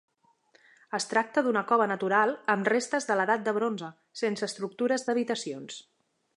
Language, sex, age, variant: Catalan, female, 30-39, Central